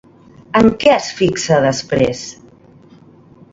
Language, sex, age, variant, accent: Catalan, female, 40-49, Central, central